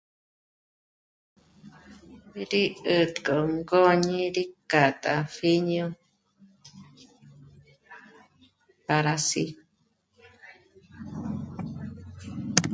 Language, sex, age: Michoacán Mazahua, female, 50-59